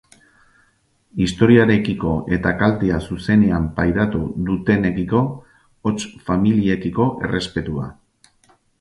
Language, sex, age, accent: Basque, male, 40-49, Erdialdekoa edo Nafarra (Gipuzkoa, Nafarroa)